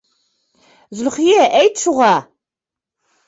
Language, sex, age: Bashkir, female, 30-39